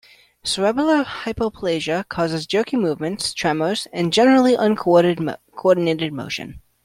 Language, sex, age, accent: English, male, 19-29, United States English